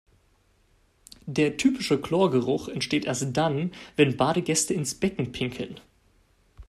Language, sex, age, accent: German, male, 19-29, Deutschland Deutsch